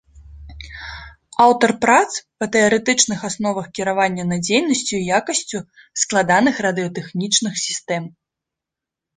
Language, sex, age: Belarusian, female, 19-29